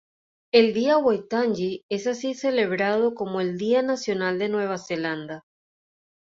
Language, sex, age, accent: Spanish, female, 30-39, Caribe: Cuba, Venezuela, Puerto Rico, República Dominicana, Panamá, Colombia caribeña, México caribeño, Costa del golfo de México